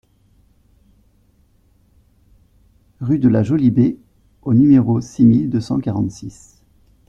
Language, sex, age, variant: French, male, 40-49, Français de métropole